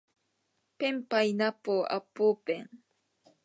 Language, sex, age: Japanese, female, 19-29